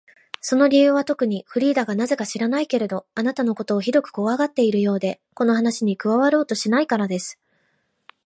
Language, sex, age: Japanese, female, 19-29